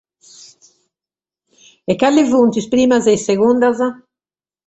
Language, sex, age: Sardinian, female, 30-39